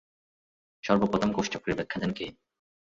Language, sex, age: Bengali, male, 19-29